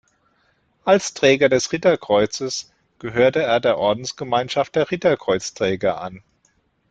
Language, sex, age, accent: German, male, 40-49, Deutschland Deutsch